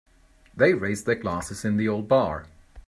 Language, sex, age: English, male, 50-59